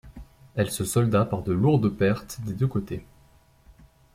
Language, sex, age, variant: French, male, 19-29, Français de métropole